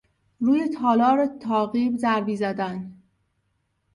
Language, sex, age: Persian, female, 30-39